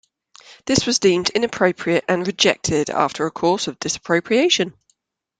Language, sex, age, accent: English, female, 19-29, England English